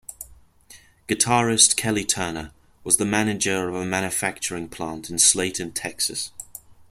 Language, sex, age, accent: English, male, under 19, England English